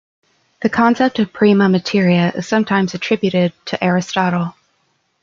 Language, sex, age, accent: English, female, 19-29, United States English